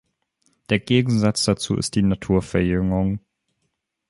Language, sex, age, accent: German, male, under 19, Deutschland Deutsch